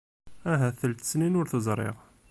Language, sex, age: Kabyle, male, 30-39